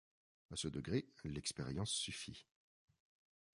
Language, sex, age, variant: French, male, 40-49, Français de métropole